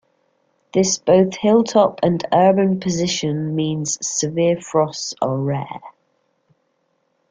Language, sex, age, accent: English, female, 40-49, England English